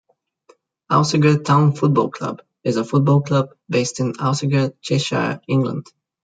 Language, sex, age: English, male, 19-29